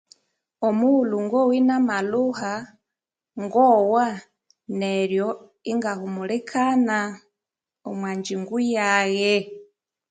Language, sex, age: Konzo, female, 30-39